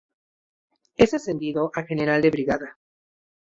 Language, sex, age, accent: Spanish, male, 19-29, México